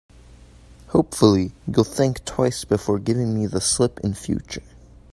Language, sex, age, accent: English, male, under 19, United States English